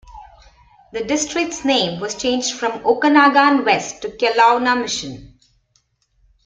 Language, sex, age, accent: English, female, 40-49, India and South Asia (India, Pakistan, Sri Lanka)